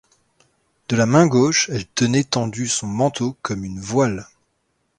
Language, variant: French, Français de métropole